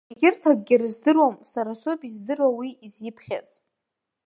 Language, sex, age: Abkhazian, female, 19-29